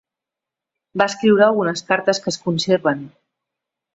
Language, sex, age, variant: Catalan, female, 40-49, Central